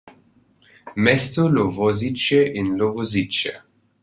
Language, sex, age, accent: German, male, 19-29, Deutschland Deutsch